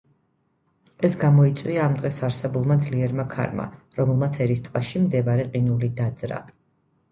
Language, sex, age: Georgian, female, 30-39